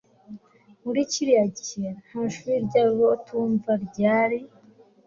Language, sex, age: Kinyarwanda, female, 19-29